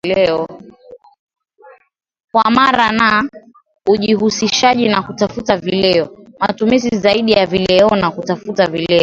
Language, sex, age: Swahili, female, 30-39